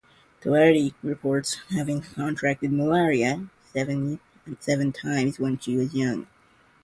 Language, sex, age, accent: English, male, under 19, United States English